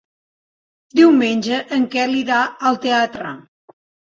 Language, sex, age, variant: Catalan, female, 60-69, Central